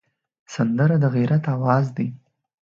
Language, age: Pashto, 19-29